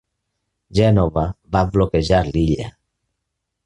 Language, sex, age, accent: Catalan, male, 50-59, valencià